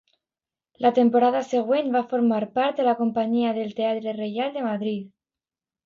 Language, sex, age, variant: Catalan, female, under 19, Alacantí